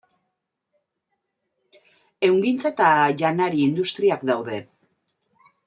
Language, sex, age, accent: Basque, female, 50-59, Mendebalekoa (Araba, Bizkaia, Gipuzkoako mendebaleko herri batzuk)